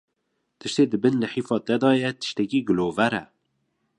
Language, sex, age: Kurdish, male, 30-39